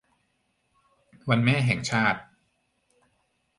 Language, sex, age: Thai, male, 40-49